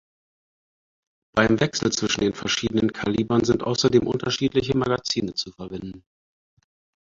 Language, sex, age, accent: German, male, 30-39, Deutschland Deutsch